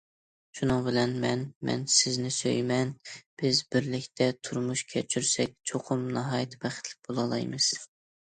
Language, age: Uyghur, 19-29